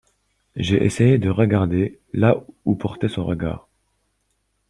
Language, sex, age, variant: French, male, under 19, Français de métropole